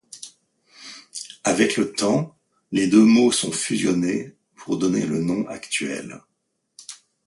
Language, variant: French, Français de métropole